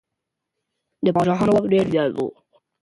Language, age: Pashto, 19-29